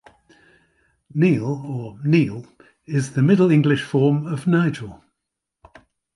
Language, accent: English, England English